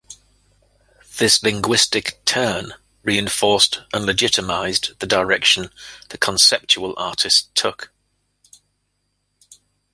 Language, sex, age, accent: English, male, 50-59, England English